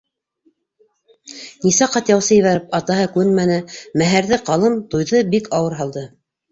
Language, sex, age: Bashkir, female, 60-69